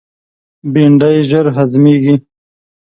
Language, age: Pashto, 19-29